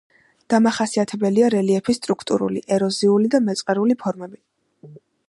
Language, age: Georgian, under 19